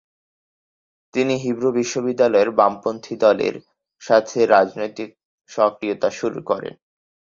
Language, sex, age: Bengali, male, 19-29